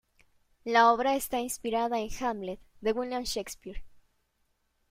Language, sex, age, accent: Spanish, female, 19-29, México